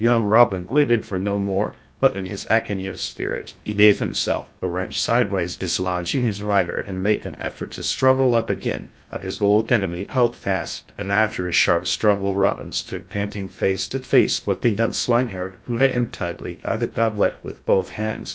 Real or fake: fake